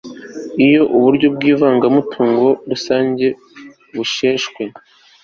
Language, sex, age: Kinyarwanda, male, 19-29